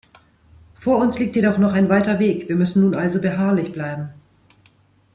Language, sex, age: German, female, 40-49